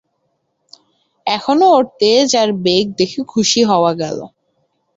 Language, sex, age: Bengali, female, 19-29